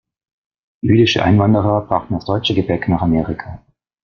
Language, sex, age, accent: German, male, 30-39, Deutschland Deutsch